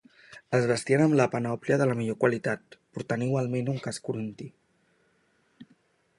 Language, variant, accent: Catalan, Central, central